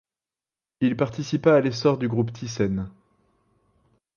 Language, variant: French, Français de métropole